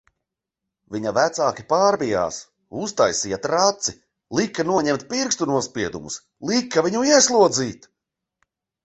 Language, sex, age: Latvian, male, 30-39